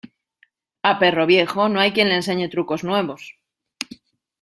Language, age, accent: Spanish, 30-39, España: Norte peninsular (Asturias, Castilla y León, Cantabria, País Vasco, Navarra, Aragón, La Rioja, Guadalajara, Cuenca)